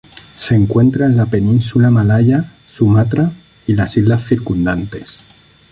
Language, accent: Spanish, España: Sur peninsular (Andalucia, Extremadura, Murcia)